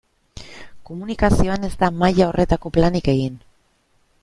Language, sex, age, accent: Basque, female, 30-39, Mendebalekoa (Araba, Bizkaia, Gipuzkoako mendebaleko herri batzuk)